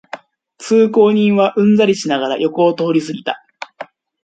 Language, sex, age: Japanese, male, 19-29